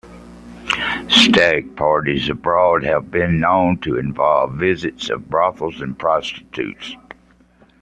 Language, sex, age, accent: English, male, 50-59, United States English